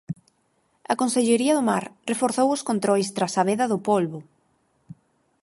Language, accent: Galician, Normativo (estándar)